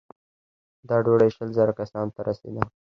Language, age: Pashto, under 19